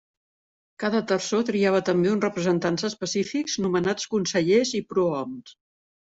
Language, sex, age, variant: Catalan, female, 50-59, Central